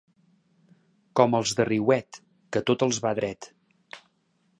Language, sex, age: Catalan, male, 40-49